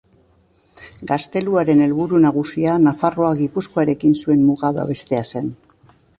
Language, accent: Basque, Mendebalekoa (Araba, Bizkaia, Gipuzkoako mendebaleko herri batzuk)